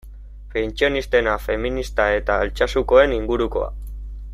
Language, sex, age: Basque, male, 19-29